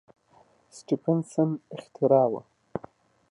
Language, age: Pashto, 19-29